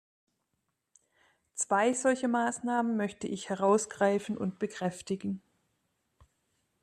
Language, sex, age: German, female, 40-49